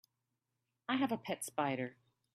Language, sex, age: English, female, 40-49